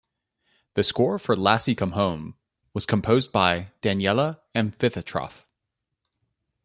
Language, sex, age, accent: English, male, 30-39, United States English